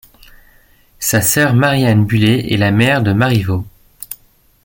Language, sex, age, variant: French, male, 19-29, Français de métropole